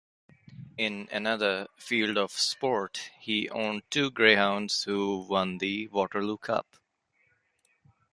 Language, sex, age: English, male, 19-29